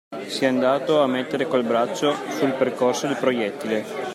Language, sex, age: Italian, male, 30-39